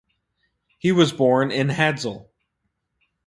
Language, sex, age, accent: English, male, 19-29, United States English